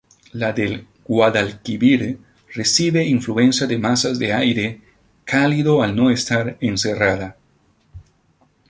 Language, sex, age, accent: Spanish, male, 30-39, Andino-Pacífico: Colombia, Perú, Ecuador, oeste de Bolivia y Venezuela andina